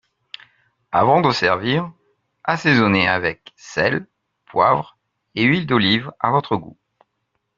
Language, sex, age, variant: French, male, 50-59, Français de métropole